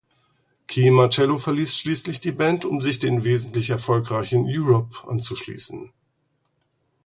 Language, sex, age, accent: German, male, 40-49, Deutschland Deutsch